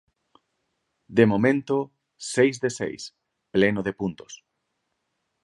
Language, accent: Galician, Normativo (estándar)